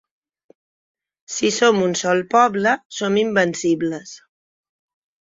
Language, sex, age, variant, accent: Catalan, female, 40-49, Balear, mallorquí; Palma